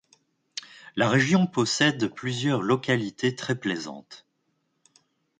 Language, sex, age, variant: French, male, 30-39, Français de métropole